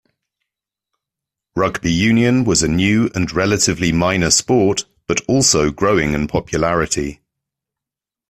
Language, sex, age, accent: English, male, 40-49, England English